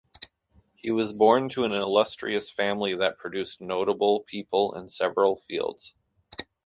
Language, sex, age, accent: English, male, 30-39, United States English